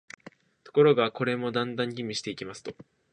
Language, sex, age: Japanese, male, 19-29